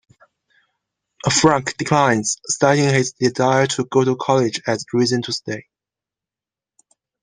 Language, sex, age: English, female, 19-29